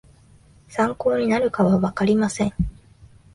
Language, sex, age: Japanese, female, 19-29